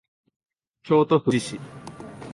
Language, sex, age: Japanese, male, under 19